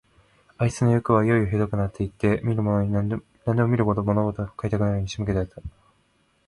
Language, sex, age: Japanese, male, 19-29